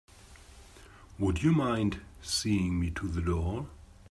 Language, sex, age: English, male, 50-59